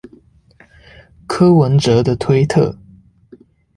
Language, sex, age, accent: Chinese, male, 19-29, 出生地：臺北市